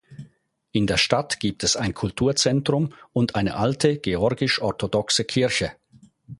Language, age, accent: German, 50-59, Schweizerdeutsch